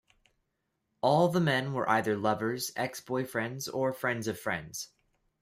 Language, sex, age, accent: English, male, 19-29, Canadian English